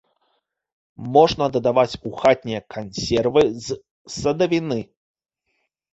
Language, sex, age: Belarusian, male, 30-39